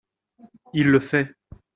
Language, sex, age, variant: French, male, 30-39, Français de métropole